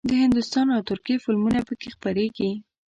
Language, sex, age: Pashto, female, under 19